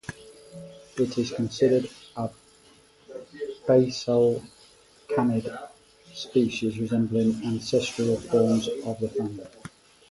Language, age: English, 30-39